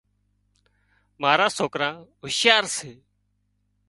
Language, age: Wadiyara Koli, 30-39